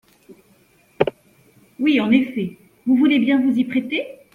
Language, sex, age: French, female, 50-59